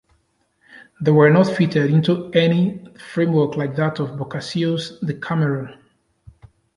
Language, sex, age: English, male, 30-39